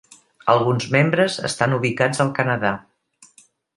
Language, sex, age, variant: Catalan, female, 60-69, Central